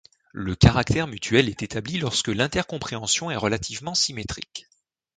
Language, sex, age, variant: French, male, 19-29, Français de métropole